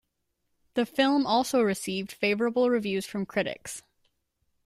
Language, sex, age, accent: English, female, 19-29, United States English